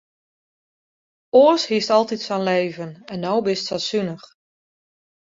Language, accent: Western Frisian, Wâldfrysk